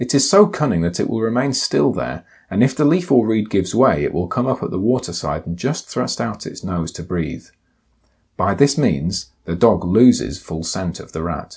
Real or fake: real